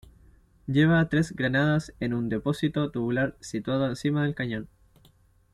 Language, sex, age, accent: Spanish, male, 19-29, Chileno: Chile, Cuyo